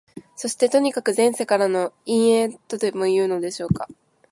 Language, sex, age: Japanese, female, 19-29